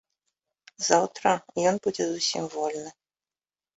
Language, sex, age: Belarusian, female, 30-39